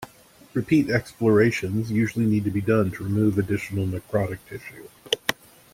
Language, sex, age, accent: English, male, 30-39, United States English